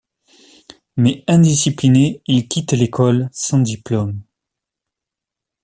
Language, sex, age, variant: French, male, 40-49, Français de métropole